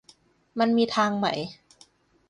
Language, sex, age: Thai, female, 30-39